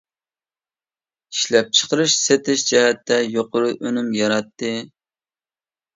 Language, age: Uyghur, 30-39